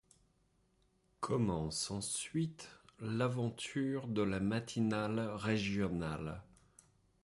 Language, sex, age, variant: French, male, 30-39, Français de métropole